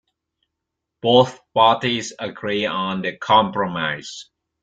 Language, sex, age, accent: English, male, 30-39, United States English